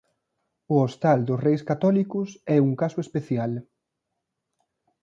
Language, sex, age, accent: Galician, male, 19-29, Atlántico (seseo e gheada)